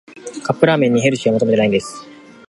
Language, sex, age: Japanese, male, 19-29